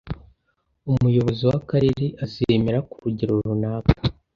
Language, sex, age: Kinyarwanda, male, under 19